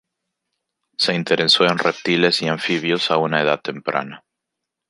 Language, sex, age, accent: Spanish, male, 19-29, Andino-Pacífico: Colombia, Perú, Ecuador, oeste de Bolivia y Venezuela andina